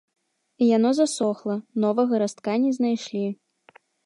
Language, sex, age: Belarusian, female, 19-29